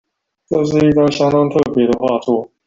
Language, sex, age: Chinese, male, 19-29